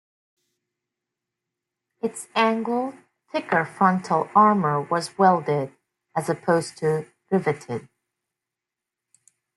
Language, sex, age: English, female, 40-49